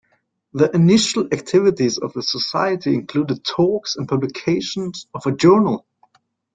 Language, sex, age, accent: English, male, 19-29, United States English